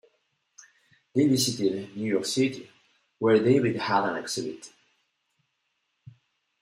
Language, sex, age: English, male, 50-59